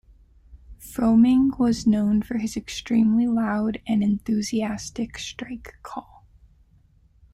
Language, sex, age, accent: English, female, 19-29, United States English